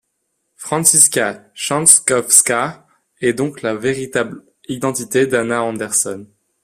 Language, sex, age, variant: French, male, 19-29, Français de métropole